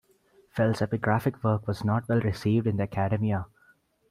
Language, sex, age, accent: English, male, under 19, India and South Asia (India, Pakistan, Sri Lanka)